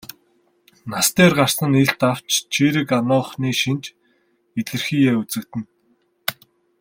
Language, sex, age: Mongolian, male, 19-29